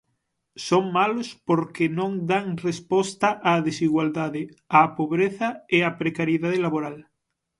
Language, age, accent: Galician, 19-29, Normativo (estándar)